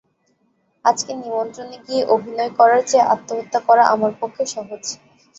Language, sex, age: Bengali, female, 19-29